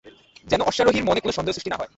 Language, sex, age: Bengali, male, 19-29